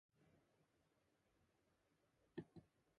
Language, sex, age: English, female, 19-29